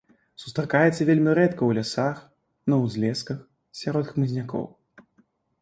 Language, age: Belarusian, 19-29